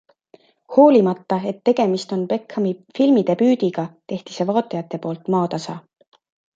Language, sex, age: Estonian, female, 30-39